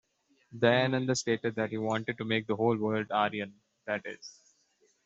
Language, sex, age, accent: English, male, 19-29, India and South Asia (India, Pakistan, Sri Lanka)